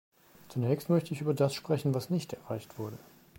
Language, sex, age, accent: German, male, 40-49, Deutschland Deutsch